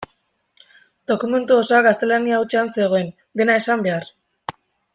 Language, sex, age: Basque, female, 19-29